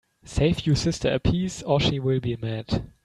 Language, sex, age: English, male, 19-29